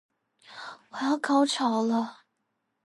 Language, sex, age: Chinese, female, 19-29